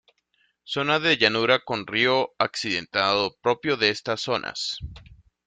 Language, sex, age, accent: Spanish, male, 30-39, Caribe: Cuba, Venezuela, Puerto Rico, República Dominicana, Panamá, Colombia caribeña, México caribeño, Costa del golfo de México